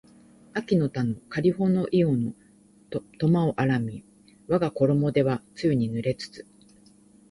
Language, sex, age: Japanese, female, 50-59